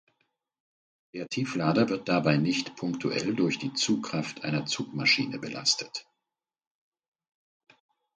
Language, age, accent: German, 50-59, Deutschland Deutsch